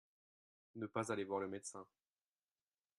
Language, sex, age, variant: French, male, 19-29, Français de métropole